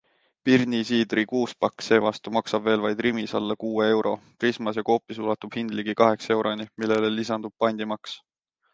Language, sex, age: Estonian, male, 19-29